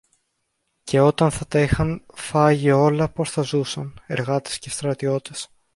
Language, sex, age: Greek, male, under 19